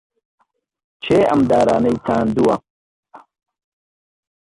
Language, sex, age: Central Kurdish, male, 30-39